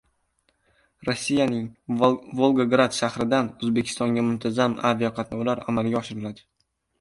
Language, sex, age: Uzbek, male, under 19